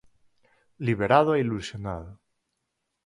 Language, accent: Galician, Normativo (estándar)